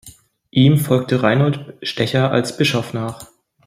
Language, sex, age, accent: German, male, 19-29, Deutschland Deutsch